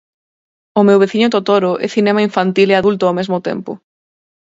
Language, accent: Galician, Atlántico (seseo e gheada)